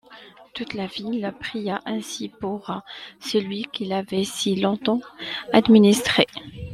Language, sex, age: French, female, 19-29